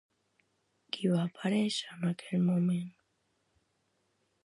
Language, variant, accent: Catalan, Central, central